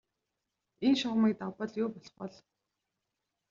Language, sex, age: Mongolian, female, 19-29